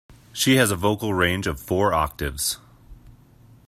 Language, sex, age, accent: English, male, 30-39, United States English